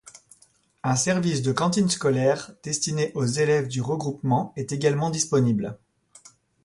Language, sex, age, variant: French, male, 40-49, Français de métropole